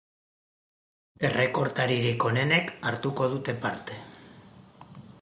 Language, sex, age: Basque, male, 50-59